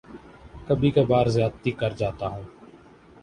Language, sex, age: Urdu, male, 19-29